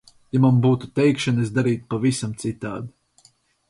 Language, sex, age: Latvian, male, 19-29